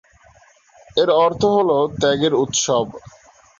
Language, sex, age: Bengali, male, 19-29